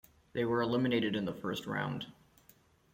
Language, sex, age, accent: English, male, 19-29, United States English